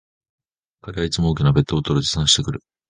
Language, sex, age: Japanese, male, under 19